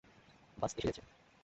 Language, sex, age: Bengali, male, 19-29